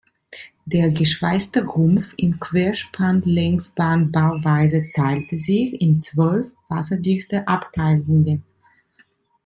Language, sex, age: German, female, 30-39